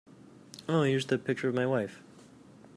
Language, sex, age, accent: English, male, 19-29, United States English